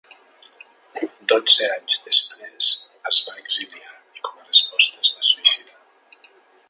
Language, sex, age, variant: Catalan, male, 50-59, Central